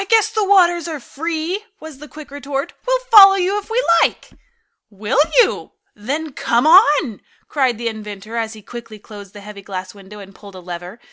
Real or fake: real